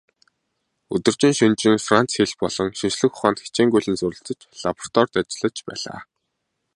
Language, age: Mongolian, 19-29